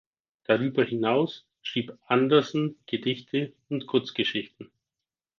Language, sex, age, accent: German, male, 19-29, Deutschland Deutsch